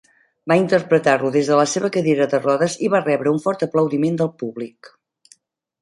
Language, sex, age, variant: Catalan, female, 50-59, Central